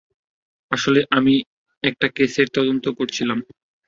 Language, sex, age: Bengali, male, 19-29